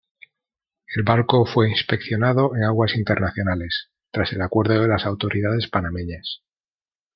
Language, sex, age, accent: Spanish, male, 30-39, España: Centro-Sur peninsular (Madrid, Toledo, Castilla-La Mancha)